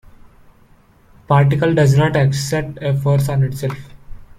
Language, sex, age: English, male, 19-29